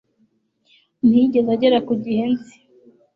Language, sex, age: Kinyarwanda, female, 19-29